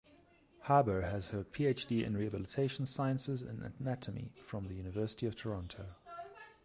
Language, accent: English, Southern African (South Africa, Zimbabwe, Namibia)